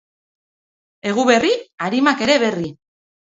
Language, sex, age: Basque, female, 30-39